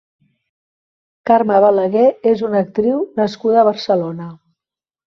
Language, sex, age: Catalan, female, 50-59